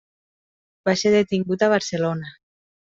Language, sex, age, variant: Catalan, female, 30-39, Nord-Occidental